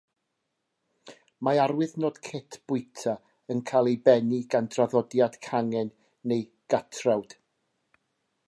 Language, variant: Welsh, North-Eastern Welsh